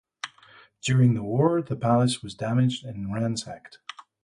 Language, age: English, 40-49